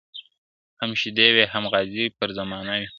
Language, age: Pashto, 19-29